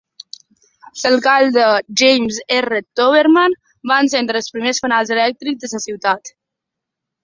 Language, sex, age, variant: Catalan, female, 19-29, Balear